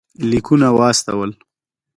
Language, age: Pashto, 30-39